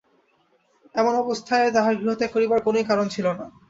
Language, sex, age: Bengali, male, 19-29